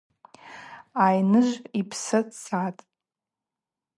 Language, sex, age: Abaza, female, 30-39